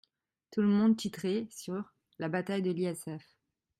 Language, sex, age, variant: French, female, 19-29, Français de métropole